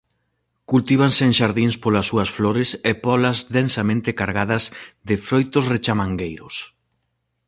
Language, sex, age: Galician, male, 40-49